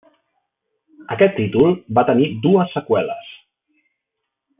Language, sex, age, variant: Catalan, male, 40-49, Central